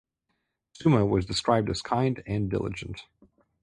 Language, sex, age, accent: English, male, 30-39, United States English